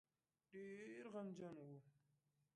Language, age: Pashto, 19-29